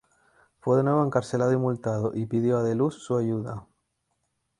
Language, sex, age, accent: Spanish, male, 19-29, España: Islas Canarias